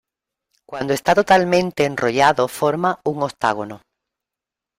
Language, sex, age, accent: Spanish, female, 50-59, España: Sur peninsular (Andalucia, Extremadura, Murcia)